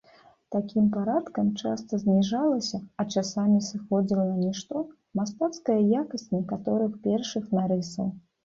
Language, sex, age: Belarusian, female, 30-39